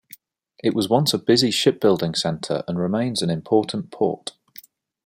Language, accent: English, England English